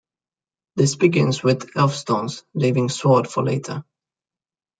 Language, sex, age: English, male, 19-29